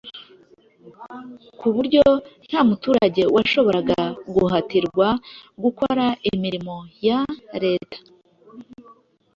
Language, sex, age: Kinyarwanda, female, 30-39